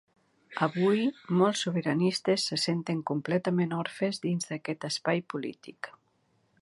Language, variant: Catalan, Central